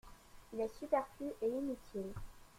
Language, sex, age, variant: French, male, 40-49, Français de métropole